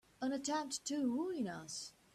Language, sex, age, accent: English, female, 19-29, England English